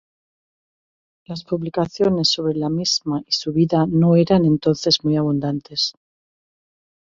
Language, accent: Spanish, España: Centro-Sur peninsular (Madrid, Toledo, Castilla-La Mancha)